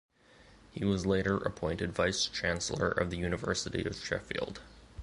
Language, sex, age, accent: English, male, 19-29, United States English